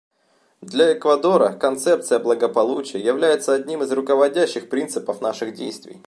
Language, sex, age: Russian, male, 19-29